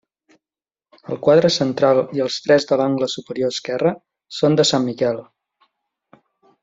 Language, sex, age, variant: Catalan, male, 40-49, Septentrional